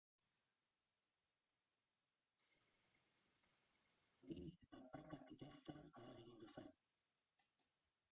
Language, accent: Basque, Mendebalekoa (Araba, Bizkaia, Gipuzkoako mendebaleko herri batzuk)